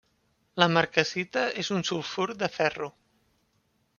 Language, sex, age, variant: Catalan, male, 19-29, Central